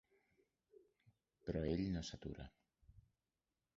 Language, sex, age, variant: Catalan, male, 40-49, Central